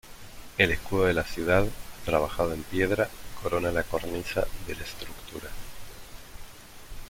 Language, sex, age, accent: Spanish, male, 30-39, Rioplatense: Argentina, Uruguay, este de Bolivia, Paraguay